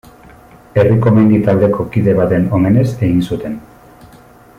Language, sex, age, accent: Basque, male, 40-49, Mendebalekoa (Araba, Bizkaia, Gipuzkoako mendebaleko herri batzuk)